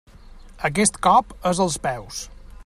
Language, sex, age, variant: Catalan, male, 40-49, Balear